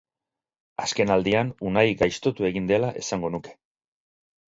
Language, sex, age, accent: Basque, male, 50-59, Mendebalekoa (Araba, Bizkaia, Gipuzkoako mendebaleko herri batzuk)